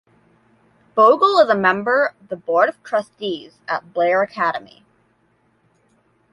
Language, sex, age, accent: English, male, under 19, United States English